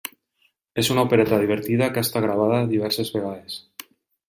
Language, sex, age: Catalan, male, 30-39